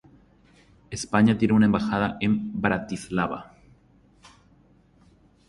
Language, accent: Spanish, Rioplatense: Argentina, Uruguay, este de Bolivia, Paraguay